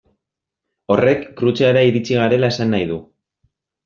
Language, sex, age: Basque, male, 19-29